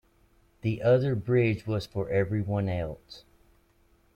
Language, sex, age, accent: English, male, 50-59, United States English